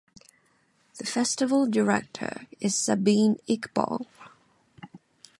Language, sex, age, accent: English, female, 19-29, England English